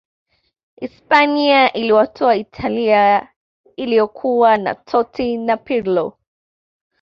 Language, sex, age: Swahili, female, 19-29